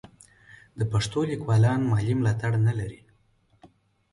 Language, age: Pashto, 30-39